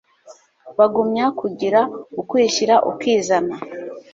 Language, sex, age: Kinyarwanda, female, 30-39